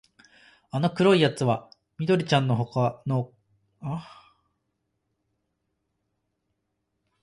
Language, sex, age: Japanese, male, 19-29